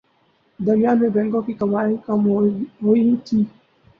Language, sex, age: Urdu, male, 19-29